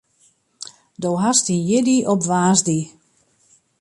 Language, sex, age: Western Frisian, female, 50-59